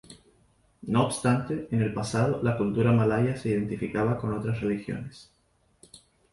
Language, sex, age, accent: Spanish, male, 19-29, España: Islas Canarias